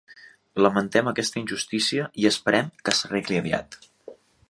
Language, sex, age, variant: Catalan, male, 19-29, Central